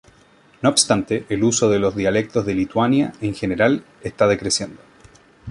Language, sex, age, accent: Spanish, male, 19-29, Chileno: Chile, Cuyo